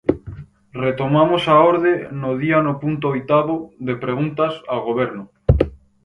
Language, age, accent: Galician, under 19, Atlántico (seseo e gheada)